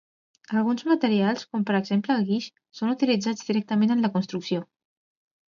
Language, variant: Catalan, Central